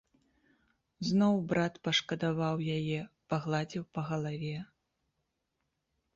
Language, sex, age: Belarusian, female, 30-39